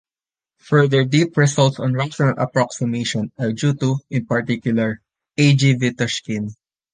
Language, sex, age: English, male, 19-29